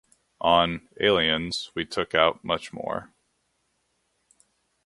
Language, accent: English, United States English